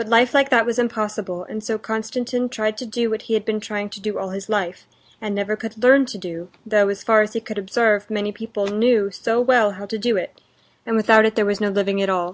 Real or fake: real